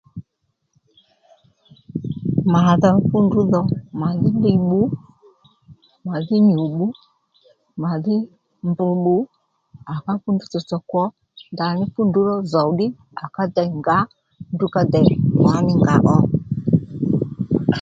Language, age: Lendu, 40-49